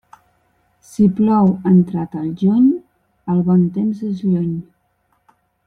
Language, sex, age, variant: Catalan, female, 50-59, Central